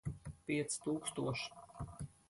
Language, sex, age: Latvian, female, 50-59